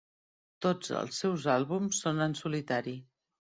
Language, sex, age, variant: Catalan, female, 50-59, Central